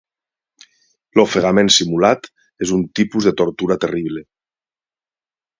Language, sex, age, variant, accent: Catalan, male, 40-49, Valencià septentrional, valencià